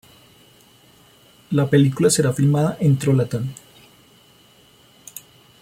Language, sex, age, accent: Spanish, male, 30-39, Andino-Pacífico: Colombia, Perú, Ecuador, oeste de Bolivia y Venezuela andina